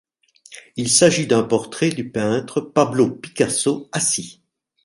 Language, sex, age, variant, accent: French, male, 60-69, Français d'Europe, Français de Belgique